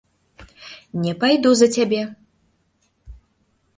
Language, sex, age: Belarusian, female, 19-29